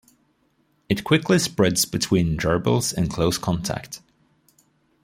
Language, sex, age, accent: English, male, 30-39, United States English